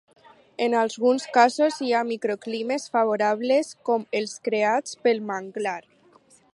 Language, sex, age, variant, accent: Catalan, female, under 19, Alacantí, valencià